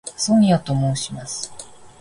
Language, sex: Japanese, female